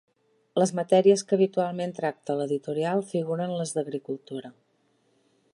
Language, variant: Catalan, Central